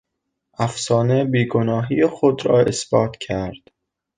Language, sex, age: Persian, male, under 19